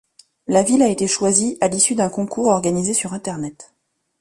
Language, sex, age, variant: French, female, 30-39, Français de métropole